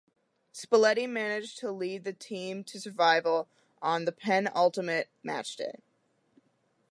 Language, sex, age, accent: English, female, under 19, United States English